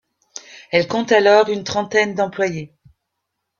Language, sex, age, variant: French, female, 50-59, Français de métropole